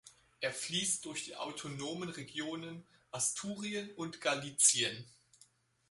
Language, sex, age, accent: German, male, 19-29, Deutschland Deutsch